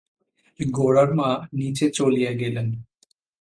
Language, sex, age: Bengali, male, 19-29